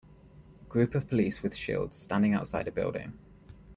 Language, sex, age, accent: English, male, 19-29, England English